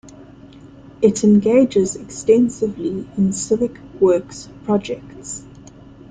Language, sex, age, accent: English, female, 19-29, Southern African (South Africa, Zimbabwe, Namibia)